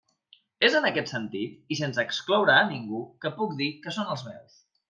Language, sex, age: Catalan, male, 30-39